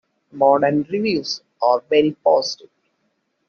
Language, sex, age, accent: English, male, 30-39, India and South Asia (India, Pakistan, Sri Lanka)